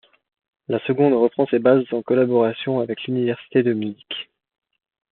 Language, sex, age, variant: French, male, 19-29, Français de métropole